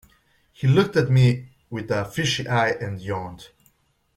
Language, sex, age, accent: English, male, 19-29, United States English